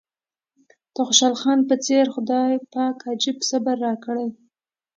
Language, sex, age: Pashto, female, 19-29